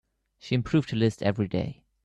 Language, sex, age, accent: English, male, under 19, England English